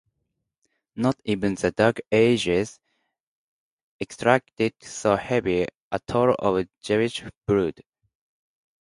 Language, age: English, 19-29